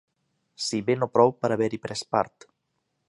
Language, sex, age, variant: Catalan, male, 50-59, Central